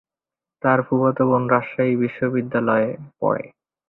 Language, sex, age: Bengali, male, 19-29